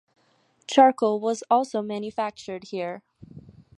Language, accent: English, United States English